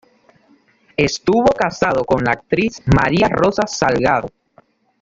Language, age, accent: Spanish, 50-59, Caribe: Cuba, Venezuela, Puerto Rico, República Dominicana, Panamá, Colombia caribeña, México caribeño, Costa del golfo de México